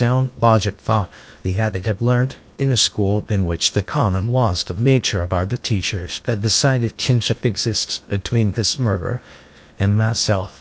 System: TTS, GlowTTS